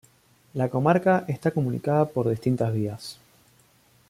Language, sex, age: Spanish, male, under 19